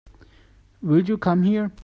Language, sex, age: English, male, 19-29